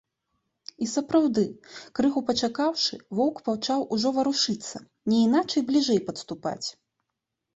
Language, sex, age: Belarusian, female, 19-29